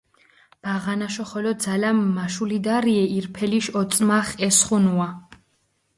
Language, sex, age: Mingrelian, female, 19-29